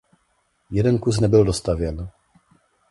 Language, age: Czech, 30-39